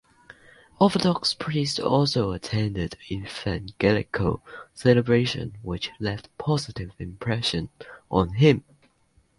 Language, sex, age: English, male, under 19